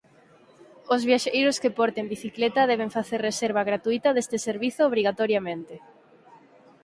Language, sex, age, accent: Galician, female, 19-29, Atlántico (seseo e gheada)